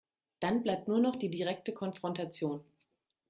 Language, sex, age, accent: German, female, 40-49, Deutschland Deutsch